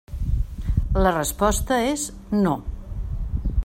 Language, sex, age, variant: Catalan, female, 60-69, Central